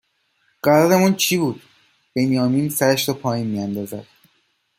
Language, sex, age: Persian, male, 19-29